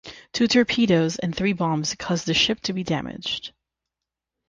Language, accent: English, United States English; Canadian English